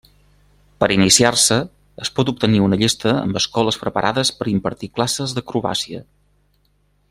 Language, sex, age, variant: Catalan, male, 30-39, Central